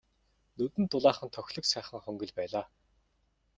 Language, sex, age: Mongolian, male, 30-39